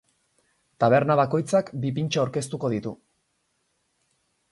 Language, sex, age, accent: Basque, male, 19-29, Erdialdekoa edo Nafarra (Gipuzkoa, Nafarroa)